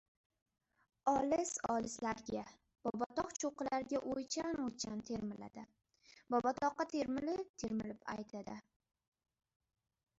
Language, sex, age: Uzbek, female, under 19